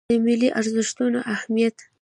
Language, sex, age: Pashto, female, 19-29